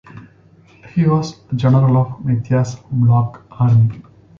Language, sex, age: English, male, 40-49